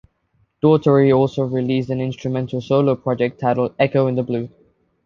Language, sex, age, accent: English, male, 19-29, England English